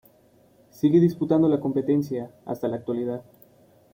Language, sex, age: Spanish, male, 19-29